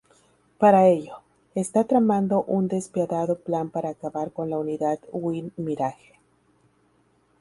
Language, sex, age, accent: Spanish, female, 30-39, México